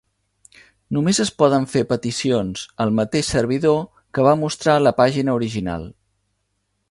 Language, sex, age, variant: Catalan, male, 50-59, Central